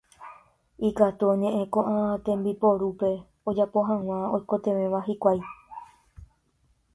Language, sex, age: Guarani, male, under 19